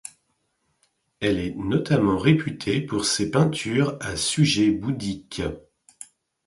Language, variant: French, Français de métropole